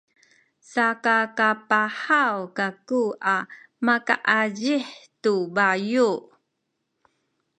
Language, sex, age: Sakizaya, female, 50-59